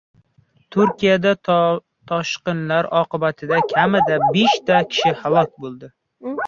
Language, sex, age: Uzbek, male, 19-29